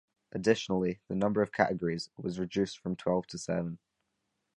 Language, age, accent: English, under 19, Scottish English